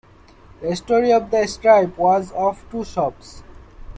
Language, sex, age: English, male, 19-29